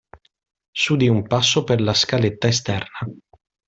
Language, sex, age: Italian, male, 30-39